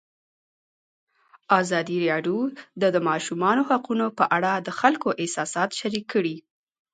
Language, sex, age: Pashto, female, 19-29